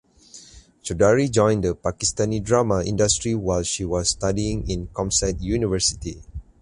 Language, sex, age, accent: English, male, 30-39, Malaysian English